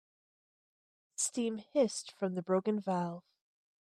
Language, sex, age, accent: English, female, 30-39, Canadian English